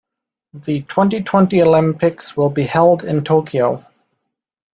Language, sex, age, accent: English, male, 19-29, Canadian English